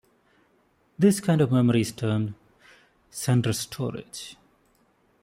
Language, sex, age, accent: English, male, 19-29, India and South Asia (India, Pakistan, Sri Lanka)